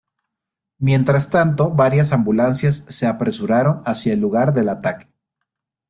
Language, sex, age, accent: Spanish, male, 30-39, México